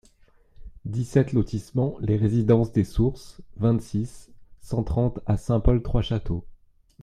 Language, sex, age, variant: French, male, 30-39, Français de métropole